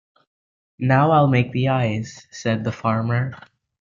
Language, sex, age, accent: English, male, under 19, United States English